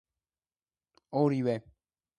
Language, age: Georgian, under 19